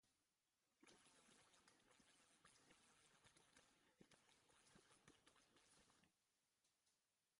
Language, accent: Basque, Mendebalekoa (Araba, Bizkaia, Gipuzkoako mendebaleko herri batzuk)